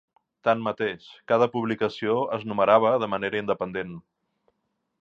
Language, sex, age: Catalan, male, 40-49